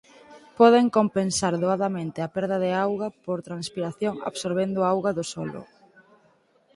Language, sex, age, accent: Galician, female, 19-29, Normativo (estándar)